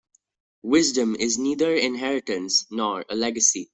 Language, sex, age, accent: English, male, under 19, India and South Asia (India, Pakistan, Sri Lanka)